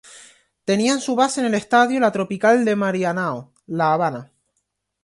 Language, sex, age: Spanish, male, 19-29